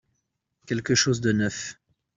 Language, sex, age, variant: French, male, 30-39, Français de métropole